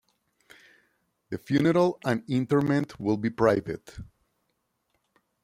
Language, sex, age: English, male, 40-49